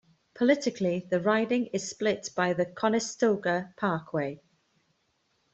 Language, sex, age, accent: English, female, 40-49, Welsh English